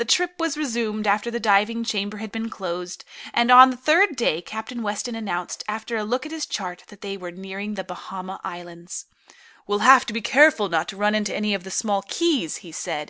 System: none